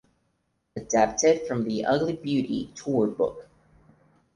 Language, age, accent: English, under 19, United States English